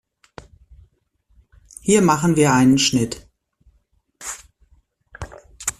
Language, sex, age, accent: German, female, 40-49, Deutschland Deutsch